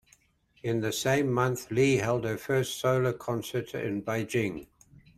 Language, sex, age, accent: English, male, 70-79, New Zealand English